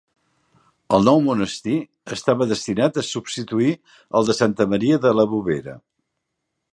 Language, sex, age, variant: Catalan, male, 70-79, Central